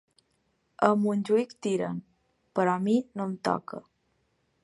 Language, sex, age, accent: Catalan, female, 19-29, balear; valencià; menorquí